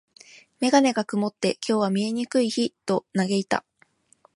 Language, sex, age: Japanese, female, 19-29